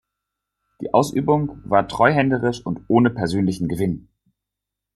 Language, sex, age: German, male, 19-29